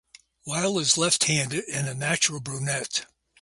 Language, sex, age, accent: English, male, 70-79, United States English